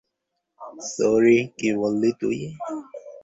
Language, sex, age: Bengali, male, 19-29